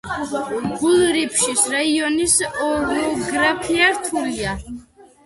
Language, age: Georgian, 30-39